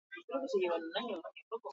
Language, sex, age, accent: Basque, female, 40-49, Mendebalekoa (Araba, Bizkaia, Gipuzkoako mendebaleko herri batzuk)